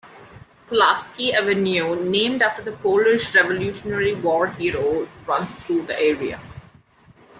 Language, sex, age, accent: English, male, 30-39, India and South Asia (India, Pakistan, Sri Lanka)